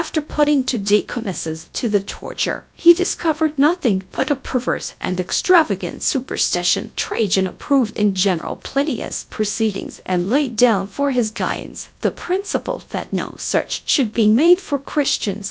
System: TTS, GradTTS